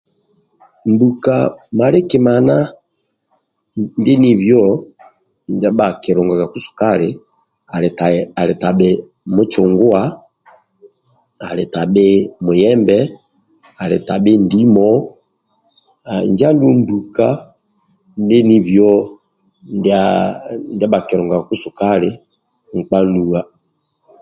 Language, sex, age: Amba (Uganda), male, 50-59